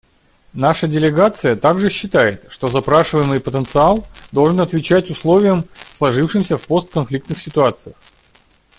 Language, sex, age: Russian, male, 30-39